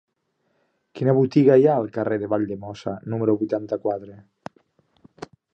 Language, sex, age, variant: Catalan, male, 19-29, Nord-Occidental